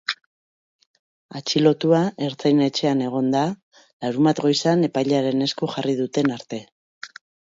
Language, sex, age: Basque, female, 40-49